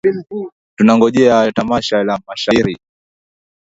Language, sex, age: Swahili, male, 19-29